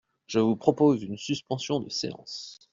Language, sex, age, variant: French, male, 30-39, Français de métropole